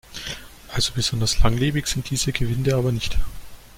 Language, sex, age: German, male, 19-29